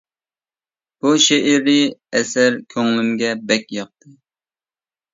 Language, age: Uyghur, 30-39